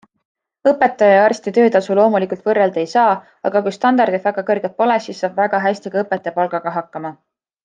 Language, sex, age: Estonian, female, 19-29